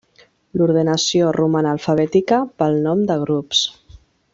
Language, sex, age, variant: Catalan, female, 40-49, Septentrional